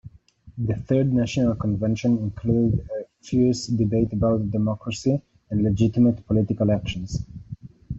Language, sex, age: English, male, 19-29